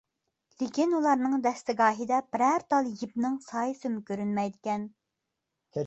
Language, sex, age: Uyghur, female, 19-29